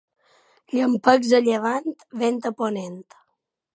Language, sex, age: Catalan, female, 19-29